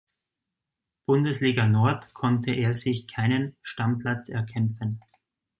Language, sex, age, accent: German, male, 30-39, Österreichisches Deutsch